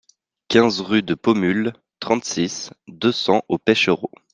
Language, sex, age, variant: French, male, 19-29, Français de métropole